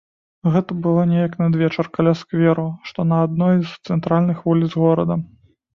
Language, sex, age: Belarusian, male, 30-39